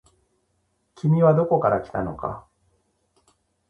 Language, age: Japanese, 40-49